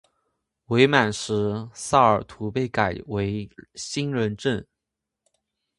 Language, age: Chinese, 19-29